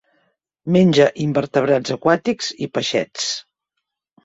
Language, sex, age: Catalan, female, 50-59